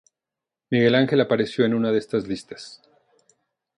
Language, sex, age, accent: Spanish, male, 40-49, México